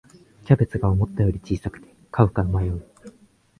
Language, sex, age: Japanese, male, 19-29